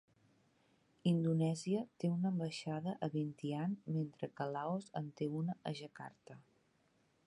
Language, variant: Catalan, Central